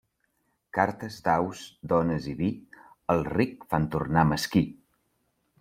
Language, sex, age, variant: Catalan, male, 30-39, Central